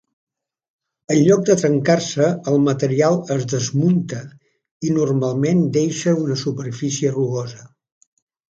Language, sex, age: Catalan, male, 70-79